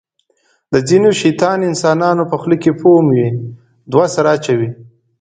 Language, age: Pashto, 19-29